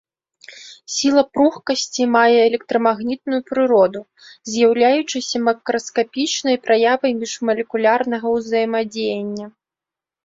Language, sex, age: Belarusian, female, 19-29